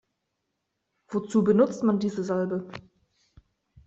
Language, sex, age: German, female, 19-29